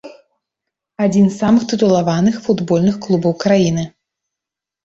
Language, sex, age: Belarusian, female, 30-39